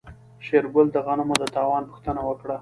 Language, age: Pashto, 19-29